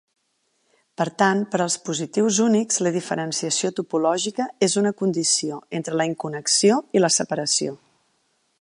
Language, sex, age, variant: Catalan, female, 40-49, Central